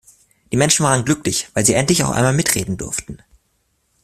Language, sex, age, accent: German, male, under 19, Deutschland Deutsch